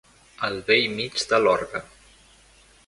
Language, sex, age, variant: Catalan, male, 19-29, Central